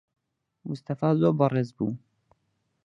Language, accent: Central Kurdish, سۆرانی